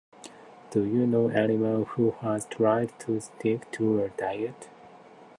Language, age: English, 30-39